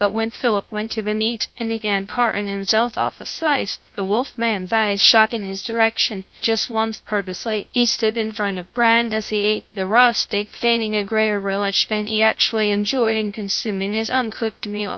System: TTS, GlowTTS